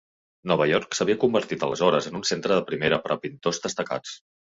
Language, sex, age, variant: Catalan, male, 30-39, Central